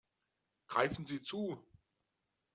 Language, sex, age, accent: German, male, 19-29, Deutschland Deutsch